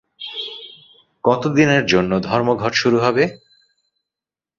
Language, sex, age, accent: Bengali, male, 30-39, চলিত